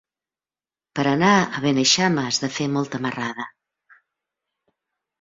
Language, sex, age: Catalan, female, 60-69